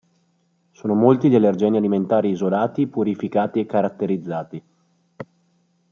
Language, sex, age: Italian, male, 30-39